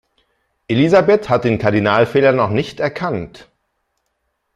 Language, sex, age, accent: German, male, 50-59, Deutschland Deutsch